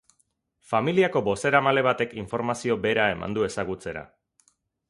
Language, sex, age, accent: Basque, male, 40-49, Mendebalekoa (Araba, Bizkaia, Gipuzkoako mendebaleko herri batzuk)